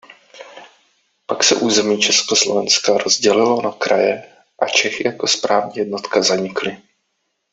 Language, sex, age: Czech, male, 30-39